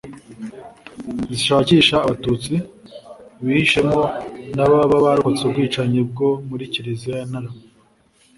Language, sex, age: Kinyarwanda, male, 19-29